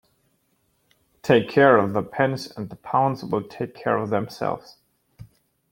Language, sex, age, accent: English, male, 19-29, United States English